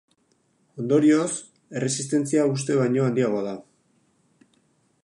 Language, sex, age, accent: Basque, male, 40-49, Erdialdekoa edo Nafarra (Gipuzkoa, Nafarroa)